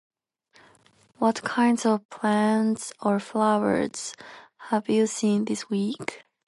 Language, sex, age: English, female, under 19